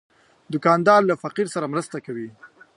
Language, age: Pashto, 19-29